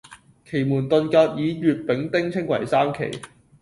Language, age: Cantonese, 19-29